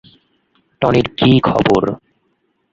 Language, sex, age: Bengali, male, 19-29